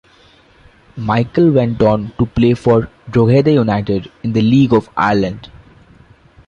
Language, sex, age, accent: English, male, 19-29, India and South Asia (India, Pakistan, Sri Lanka)